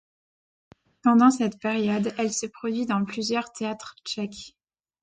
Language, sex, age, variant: French, female, 30-39, Français de métropole